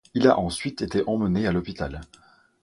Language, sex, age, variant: French, male, 19-29, Français de métropole